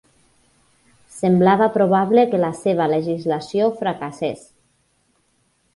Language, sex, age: Catalan, female, 30-39